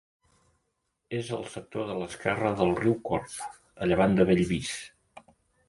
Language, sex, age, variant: Catalan, male, 50-59, Central